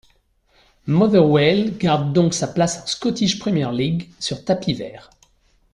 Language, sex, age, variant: French, male, 40-49, Français de métropole